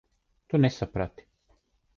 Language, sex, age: Latvian, male, 30-39